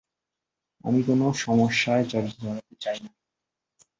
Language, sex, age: Bengali, male, 19-29